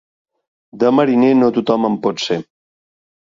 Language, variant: Catalan, Central